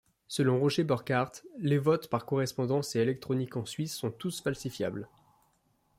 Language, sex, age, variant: French, male, 19-29, Français de métropole